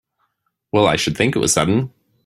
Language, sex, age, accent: English, male, 30-39, Australian English